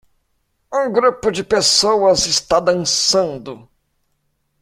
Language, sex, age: Portuguese, male, 19-29